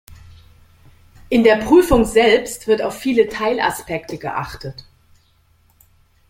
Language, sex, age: German, female, 50-59